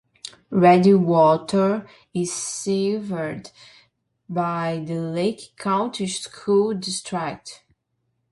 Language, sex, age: English, female, 19-29